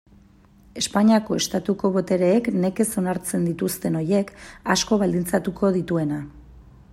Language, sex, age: Basque, female, 30-39